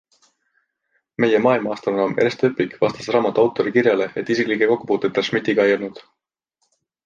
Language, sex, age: Estonian, male, 19-29